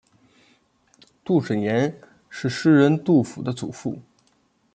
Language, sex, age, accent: Chinese, male, 30-39, 出生地：黑龙江省